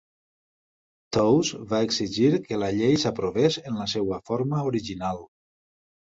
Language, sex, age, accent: Catalan, male, 50-59, valencià